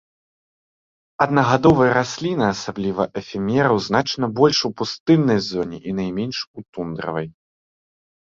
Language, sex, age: Belarusian, male, under 19